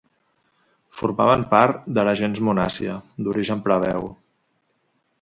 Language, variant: Catalan, Central